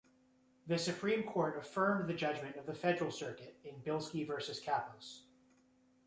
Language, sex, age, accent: English, male, 19-29, United States English